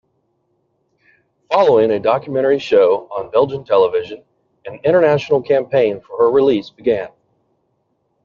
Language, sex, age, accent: English, male, 30-39, United States English